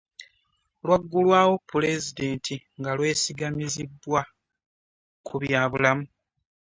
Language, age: Ganda, 19-29